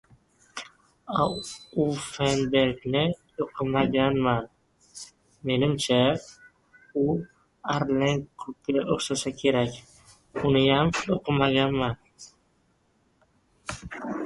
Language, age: Uzbek, 19-29